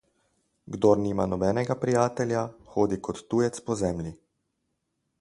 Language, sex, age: Slovenian, male, 40-49